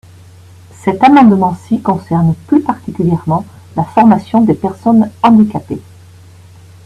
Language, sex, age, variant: French, female, 60-69, Français de métropole